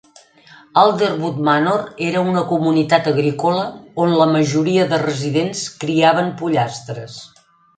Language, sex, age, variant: Catalan, female, 60-69, Central